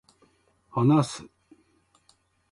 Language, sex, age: Japanese, male, 50-59